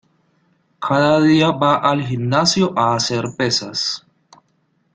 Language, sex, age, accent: Spanish, male, 30-39, Caribe: Cuba, Venezuela, Puerto Rico, República Dominicana, Panamá, Colombia caribeña, México caribeño, Costa del golfo de México